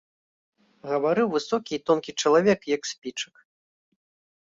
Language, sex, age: Belarusian, male, 30-39